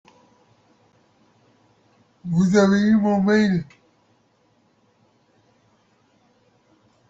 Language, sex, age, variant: French, male, 30-39, Français de métropole